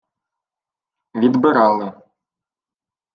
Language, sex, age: Ukrainian, male, 19-29